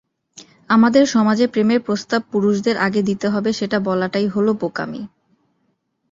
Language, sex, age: Bengali, female, 19-29